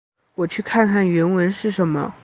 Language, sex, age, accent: Chinese, male, under 19, 出生地：江西省